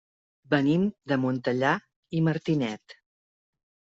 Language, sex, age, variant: Catalan, female, 40-49, Central